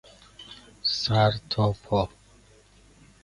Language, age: Persian, 40-49